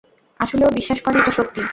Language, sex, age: Bengali, female, 19-29